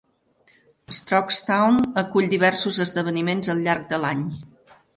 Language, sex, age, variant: Catalan, female, 50-59, Central